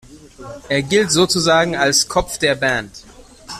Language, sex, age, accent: German, male, 30-39, Deutschland Deutsch